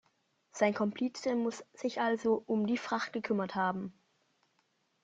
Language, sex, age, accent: German, male, under 19, Deutschland Deutsch